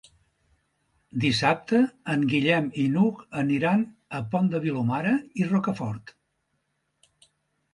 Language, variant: Catalan, Central